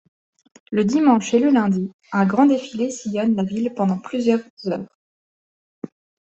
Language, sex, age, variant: French, female, 19-29, Français de métropole